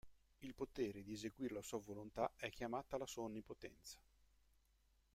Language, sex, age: Italian, male, 40-49